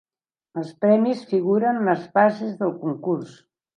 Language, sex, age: Catalan, female, 70-79